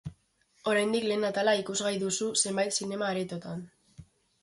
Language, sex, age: Basque, female, under 19